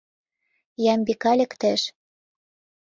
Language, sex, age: Mari, female, 19-29